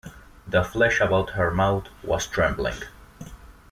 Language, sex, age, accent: English, male, 19-29, United States English